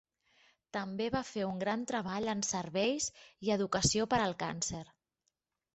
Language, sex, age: Catalan, female, 30-39